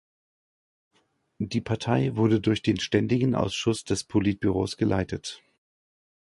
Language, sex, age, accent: German, male, 50-59, Deutschland Deutsch